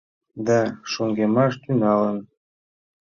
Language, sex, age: Mari, male, 40-49